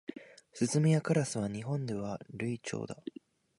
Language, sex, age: Japanese, male, 19-29